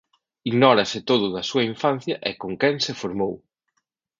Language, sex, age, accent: Galician, male, 40-49, Central (sen gheada)